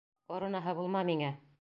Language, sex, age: Bashkir, female, 40-49